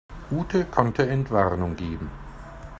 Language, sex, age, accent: German, male, 50-59, Deutschland Deutsch